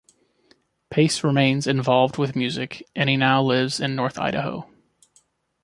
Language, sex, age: English, male, 30-39